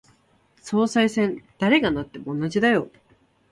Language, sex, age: Japanese, female, 19-29